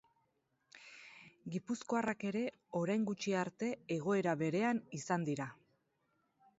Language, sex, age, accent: Basque, female, 30-39, Erdialdekoa edo Nafarra (Gipuzkoa, Nafarroa)